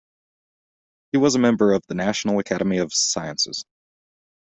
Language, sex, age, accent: English, male, 19-29, United States English